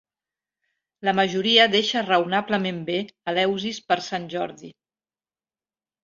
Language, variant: Catalan, Central